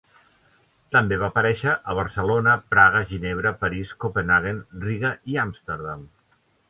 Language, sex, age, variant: Catalan, male, 60-69, Central